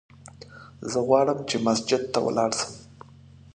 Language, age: Pashto, 30-39